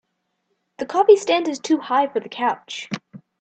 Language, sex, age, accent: English, female, under 19, United States English